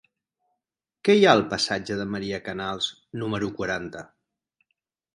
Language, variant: Catalan, Central